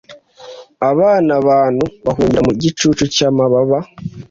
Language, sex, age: Kinyarwanda, male, 19-29